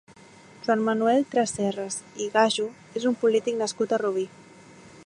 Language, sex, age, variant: Catalan, female, 19-29, Central